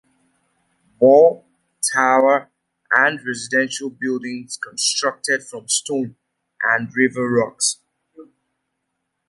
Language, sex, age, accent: English, male, 30-39, United States English